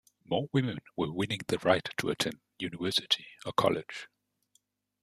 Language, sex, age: English, male, 40-49